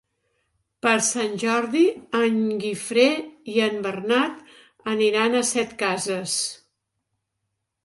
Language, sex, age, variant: Catalan, female, 60-69, Central